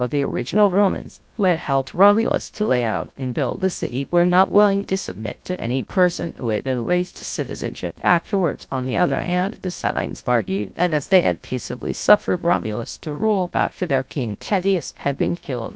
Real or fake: fake